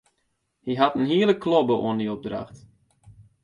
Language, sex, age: Western Frisian, male, 19-29